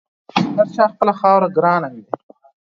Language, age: Pashto, under 19